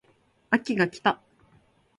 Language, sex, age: Japanese, female, 19-29